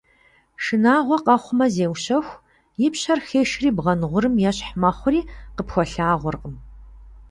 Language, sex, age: Kabardian, female, 19-29